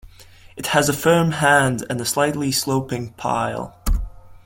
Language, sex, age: English, male, 19-29